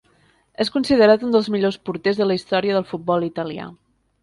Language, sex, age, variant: Catalan, female, 19-29, Septentrional